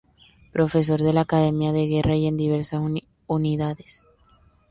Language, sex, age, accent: Spanish, female, under 19, Caribe: Cuba, Venezuela, Puerto Rico, República Dominicana, Panamá, Colombia caribeña, México caribeño, Costa del golfo de México